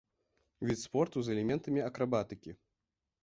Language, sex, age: Belarusian, male, under 19